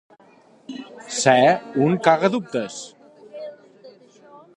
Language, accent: Catalan, gironí